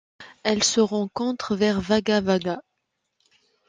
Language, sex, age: French, female, 19-29